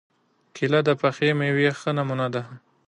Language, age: Pashto, 19-29